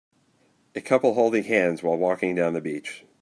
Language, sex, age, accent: English, male, 30-39, United States English